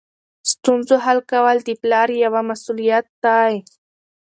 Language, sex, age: Pashto, female, under 19